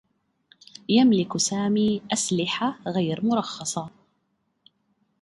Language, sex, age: Arabic, female, 30-39